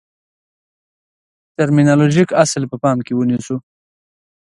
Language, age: Pashto, 30-39